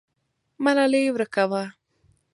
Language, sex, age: Pashto, female, 19-29